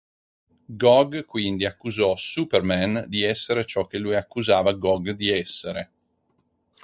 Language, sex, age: Italian, male, 50-59